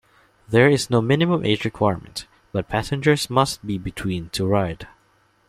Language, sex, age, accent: English, male, 19-29, Filipino